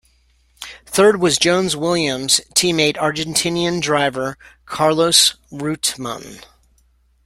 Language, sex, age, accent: English, male, 40-49, United States English